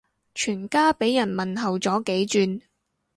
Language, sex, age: Cantonese, female, 19-29